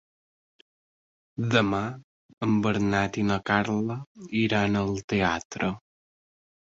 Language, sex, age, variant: Catalan, male, 19-29, Central